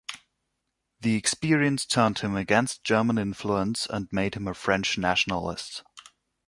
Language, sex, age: English, male, 19-29